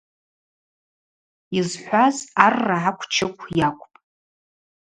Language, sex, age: Abaza, female, 40-49